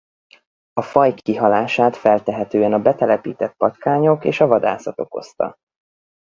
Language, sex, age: Hungarian, male, 30-39